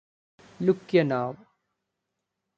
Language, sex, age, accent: English, male, 19-29, India and South Asia (India, Pakistan, Sri Lanka)